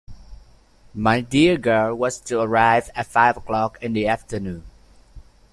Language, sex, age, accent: English, male, 19-29, United States English